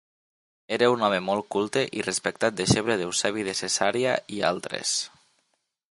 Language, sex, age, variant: Catalan, male, 19-29, Nord-Occidental